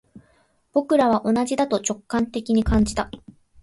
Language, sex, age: Japanese, female, 19-29